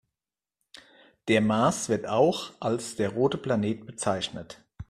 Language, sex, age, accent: German, male, 50-59, Deutschland Deutsch